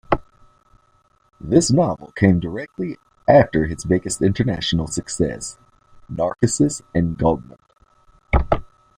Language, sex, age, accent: English, male, 19-29, United States English